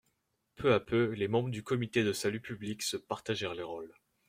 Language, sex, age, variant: French, male, under 19, Français de métropole